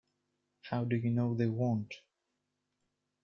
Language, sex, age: English, male, 19-29